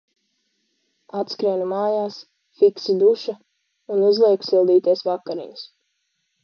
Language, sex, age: Latvian, female, under 19